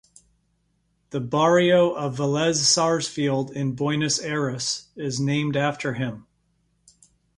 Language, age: English, 50-59